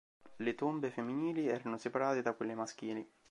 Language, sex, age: Italian, male, 19-29